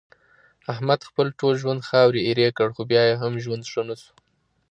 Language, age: Pashto, 30-39